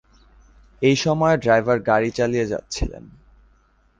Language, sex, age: Bengali, male, under 19